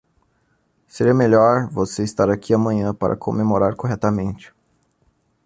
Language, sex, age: Portuguese, male, 19-29